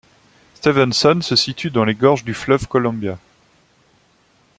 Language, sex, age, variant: French, male, 19-29, Français de métropole